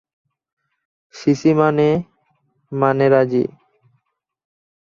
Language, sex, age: Bengali, male, under 19